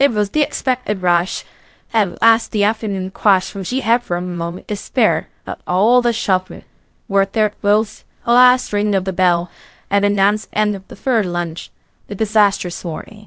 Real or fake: fake